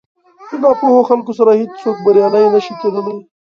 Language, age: Pashto, 19-29